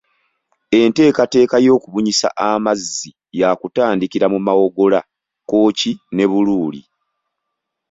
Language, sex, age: Ganda, male, 30-39